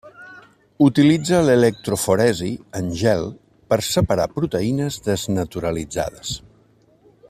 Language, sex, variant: Catalan, male, Central